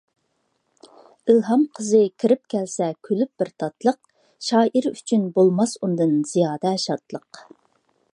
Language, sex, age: Uyghur, female, 40-49